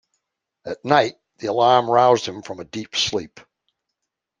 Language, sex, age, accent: English, male, 70-79, United States English